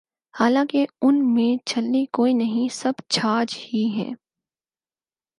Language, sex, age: Urdu, female, 19-29